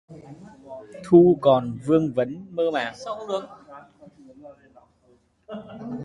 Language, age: Vietnamese, 19-29